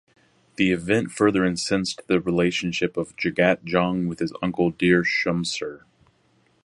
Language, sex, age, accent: English, male, 40-49, United States English